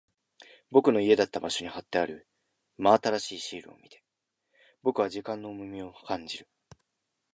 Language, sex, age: Japanese, male, under 19